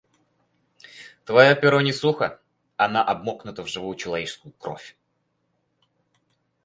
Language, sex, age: Russian, male, under 19